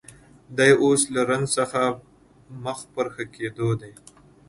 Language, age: Pashto, 19-29